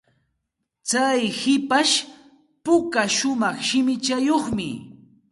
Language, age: Santa Ana de Tusi Pasco Quechua, 40-49